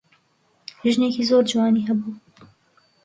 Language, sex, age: Central Kurdish, female, 19-29